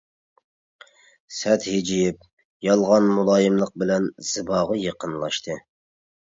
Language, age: Uyghur, 30-39